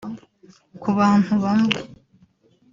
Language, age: Kinyarwanda, 19-29